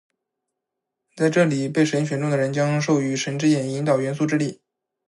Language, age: Chinese, 19-29